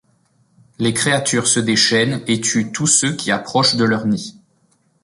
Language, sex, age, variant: French, male, 30-39, Français de métropole